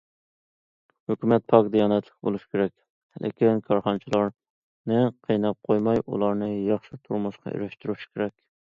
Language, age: Uyghur, 30-39